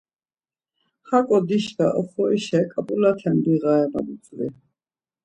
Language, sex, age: Laz, female, 50-59